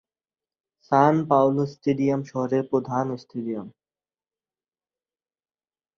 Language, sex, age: Bengali, male, under 19